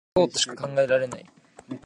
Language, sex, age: Japanese, male, 19-29